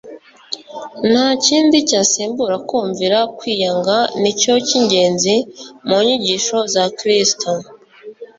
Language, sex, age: Kinyarwanda, female, 19-29